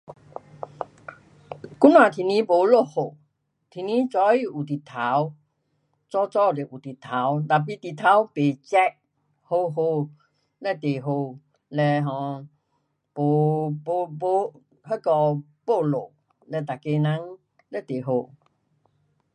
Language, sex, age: Pu-Xian Chinese, female, 70-79